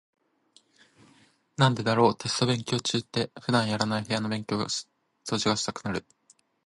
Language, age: Japanese, under 19